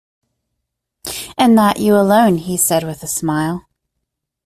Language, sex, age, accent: English, female, 40-49, United States English